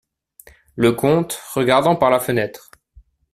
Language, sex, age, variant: French, male, 19-29, Français de métropole